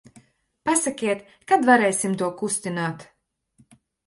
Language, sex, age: Latvian, female, 30-39